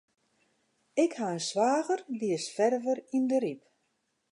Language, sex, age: Western Frisian, female, 60-69